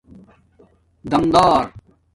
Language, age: Domaaki, 40-49